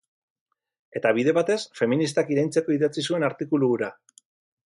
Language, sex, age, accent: Basque, male, 40-49, Mendebalekoa (Araba, Bizkaia, Gipuzkoako mendebaleko herri batzuk)